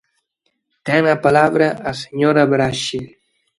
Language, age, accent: Galician, 19-29, Atlántico (seseo e gheada)